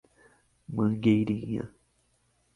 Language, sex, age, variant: Portuguese, male, 30-39, Portuguese (Brasil)